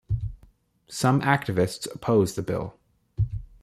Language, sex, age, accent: English, male, 19-29, United States English